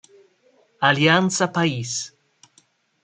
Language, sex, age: Italian, male, 30-39